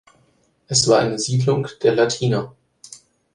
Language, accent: German, Deutschland Deutsch